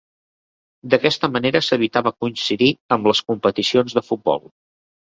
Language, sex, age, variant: Catalan, male, 60-69, Central